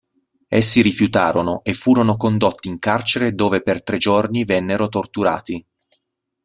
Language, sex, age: Italian, male, 30-39